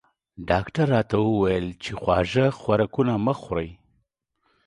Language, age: Pashto, 40-49